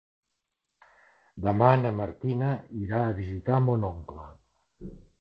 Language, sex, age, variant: Catalan, male, 60-69, Central